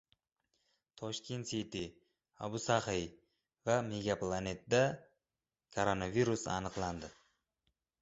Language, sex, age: Uzbek, male, 19-29